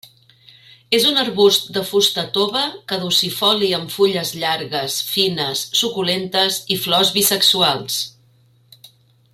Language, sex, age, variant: Catalan, female, 50-59, Central